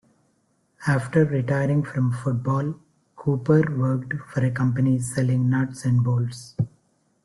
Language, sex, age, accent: English, male, 50-59, India and South Asia (India, Pakistan, Sri Lanka)